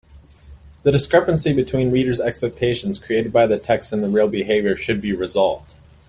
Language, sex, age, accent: English, male, 19-29, United States English